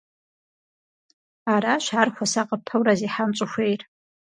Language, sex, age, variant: Kabardian, female, 30-39, Адыгэбзэ (Къэбэрдей, Кирил, Урысей)